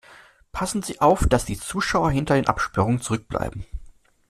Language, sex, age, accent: German, male, 19-29, Deutschland Deutsch